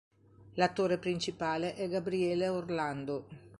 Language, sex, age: Italian, female, 60-69